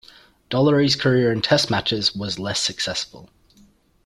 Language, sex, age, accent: English, male, 19-29, Australian English